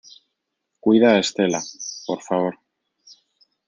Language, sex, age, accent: Spanish, male, 30-39, España: Centro-Sur peninsular (Madrid, Toledo, Castilla-La Mancha)